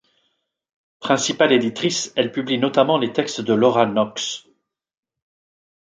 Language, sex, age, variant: French, male, 40-49, Français de métropole